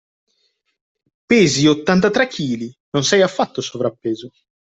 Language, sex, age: Italian, male, 30-39